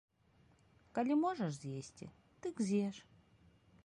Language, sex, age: Belarusian, female, 30-39